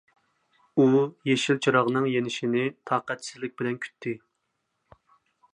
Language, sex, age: Uyghur, male, 19-29